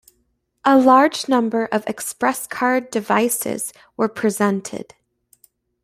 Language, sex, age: English, female, 19-29